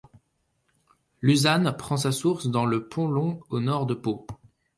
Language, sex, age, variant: French, male, 30-39, Français de métropole